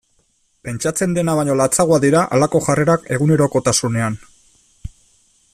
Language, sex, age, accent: Basque, male, 40-49, Erdialdekoa edo Nafarra (Gipuzkoa, Nafarroa)